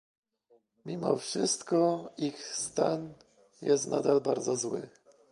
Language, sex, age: Polish, male, 30-39